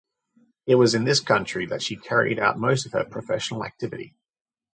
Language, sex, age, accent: English, male, 30-39, Australian English